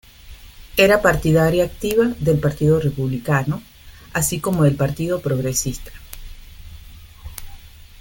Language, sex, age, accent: Spanish, female, 40-49, Caribe: Cuba, Venezuela, Puerto Rico, República Dominicana, Panamá, Colombia caribeña, México caribeño, Costa del golfo de México